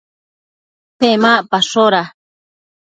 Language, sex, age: Matsés, female, 30-39